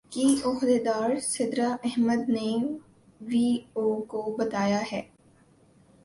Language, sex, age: Urdu, female, 19-29